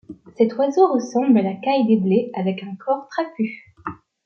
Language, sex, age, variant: French, female, 19-29, Français de métropole